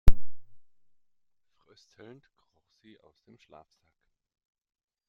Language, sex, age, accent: German, male, 30-39, Deutschland Deutsch